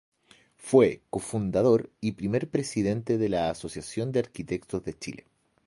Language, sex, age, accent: Spanish, male, 30-39, Chileno: Chile, Cuyo